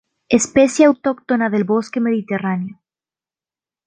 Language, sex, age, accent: Spanish, female, under 19, Andino-Pacífico: Colombia, Perú, Ecuador, oeste de Bolivia y Venezuela andina